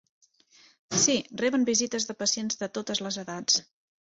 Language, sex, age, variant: Catalan, female, 30-39, Central